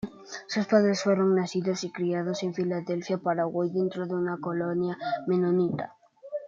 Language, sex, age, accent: Spanish, male, under 19, España: Norte peninsular (Asturias, Castilla y León, Cantabria, País Vasco, Navarra, Aragón, La Rioja, Guadalajara, Cuenca)